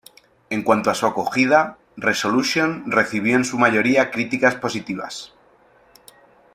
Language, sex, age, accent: Spanish, male, 30-39, España: Centro-Sur peninsular (Madrid, Toledo, Castilla-La Mancha)